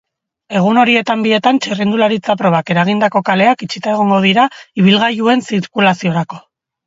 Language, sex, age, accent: Basque, female, 40-49, Erdialdekoa edo Nafarra (Gipuzkoa, Nafarroa)